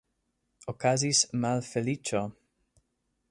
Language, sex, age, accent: Esperanto, male, 30-39, Internacia